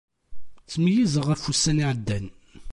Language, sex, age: Kabyle, male, 30-39